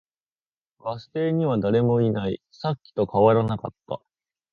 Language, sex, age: Japanese, male, under 19